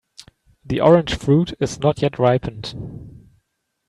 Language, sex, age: English, male, 19-29